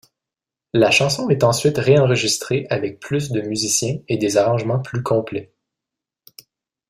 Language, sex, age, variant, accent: French, male, 30-39, Français d'Amérique du Nord, Français du Canada